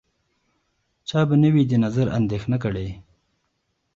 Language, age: Pashto, 19-29